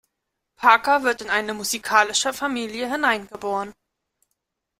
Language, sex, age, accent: German, female, 19-29, Deutschland Deutsch